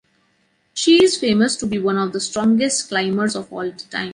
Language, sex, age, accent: English, female, 19-29, India and South Asia (India, Pakistan, Sri Lanka)